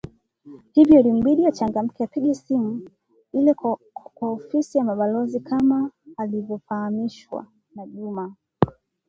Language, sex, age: Swahili, female, 19-29